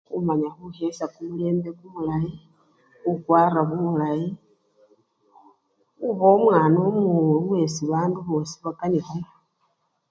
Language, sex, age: Luyia, female, 40-49